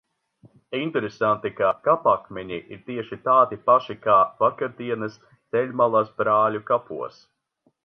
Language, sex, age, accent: Latvian, male, 19-29, Rigas